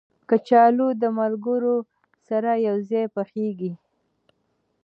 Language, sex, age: Pashto, female, 19-29